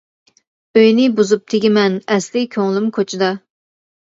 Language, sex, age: Uyghur, female, 40-49